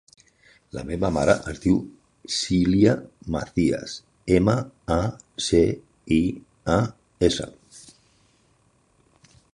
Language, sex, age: Catalan, male, 50-59